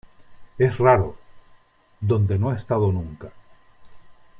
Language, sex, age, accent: Spanish, male, 60-69, España: Islas Canarias